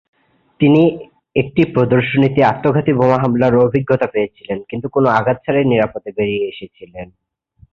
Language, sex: Bengali, male